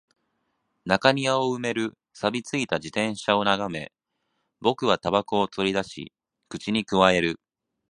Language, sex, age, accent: Japanese, male, 19-29, 関西弁